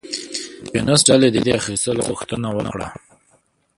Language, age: Pashto, 30-39